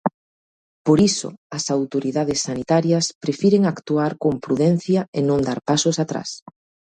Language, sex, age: Galician, female, 30-39